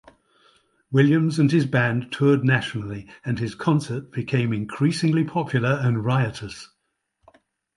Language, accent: English, England English